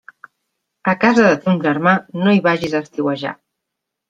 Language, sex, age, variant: Catalan, female, 40-49, Central